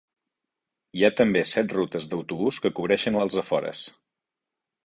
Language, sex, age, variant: Catalan, male, 40-49, Central